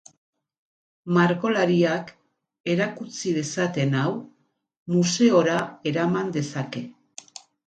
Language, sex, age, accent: Basque, female, 50-59, Mendebalekoa (Araba, Bizkaia, Gipuzkoako mendebaleko herri batzuk)